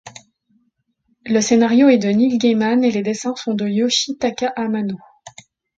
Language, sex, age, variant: French, female, 40-49, Français de métropole